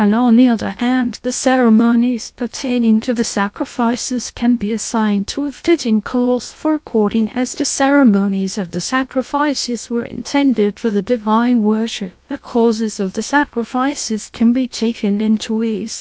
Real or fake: fake